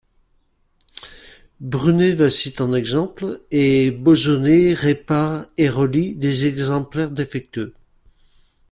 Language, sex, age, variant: French, male, 50-59, Français de métropole